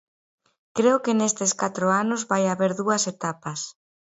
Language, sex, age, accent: Galician, female, 40-49, Central (gheada)